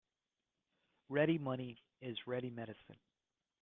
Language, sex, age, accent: English, male, 30-39, United States English